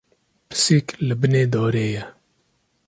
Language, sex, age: Kurdish, male, 30-39